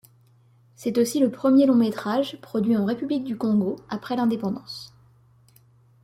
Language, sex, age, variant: French, female, 19-29, Français de métropole